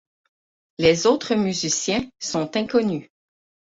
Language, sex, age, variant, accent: French, female, 30-39, Français d'Amérique du Nord, Français du Canada